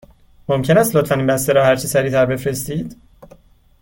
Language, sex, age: Persian, male, 19-29